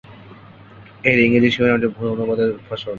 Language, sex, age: Bengali, male, under 19